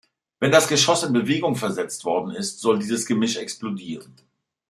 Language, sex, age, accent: German, male, 50-59, Deutschland Deutsch